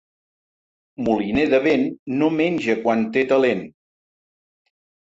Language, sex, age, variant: Catalan, male, 60-69, Central